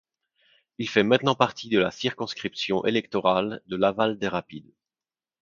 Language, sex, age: French, male, 30-39